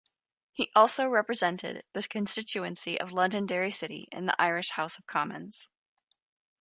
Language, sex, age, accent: English, female, 30-39, United States English